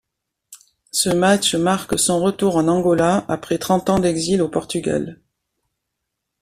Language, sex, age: French, female, 60-69